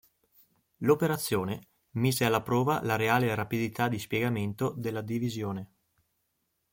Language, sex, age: Italian, male, 19-29